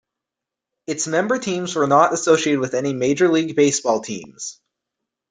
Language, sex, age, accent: English, male, 19-29, United States English